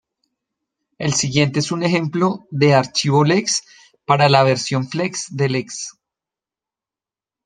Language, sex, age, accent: Spanish, male, 30-39, Andino-Pacífico: Colombia, Perú, Ecuador, oeste de Bolivia y Venezuela andina